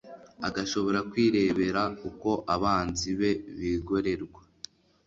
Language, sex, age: Kinyarwanda, male, under 19